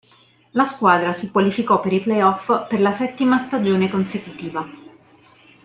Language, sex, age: Italian, female, 30-39